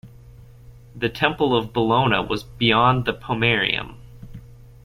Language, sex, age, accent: English, male, 19-29, United States English